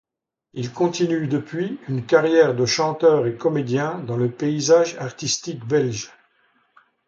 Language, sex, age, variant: French, male, 70-79, Français de métropole